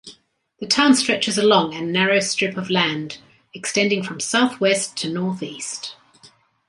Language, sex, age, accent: English, female, 50-59, Australian English